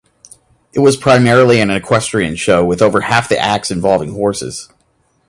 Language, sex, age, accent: English, male, 30-39, United States English